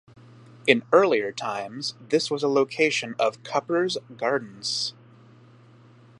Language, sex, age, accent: English, male, 19-29, Canadian English